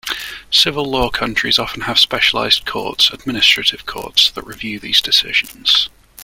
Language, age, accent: English, 19-29, England English